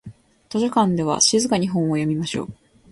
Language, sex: Japanese, female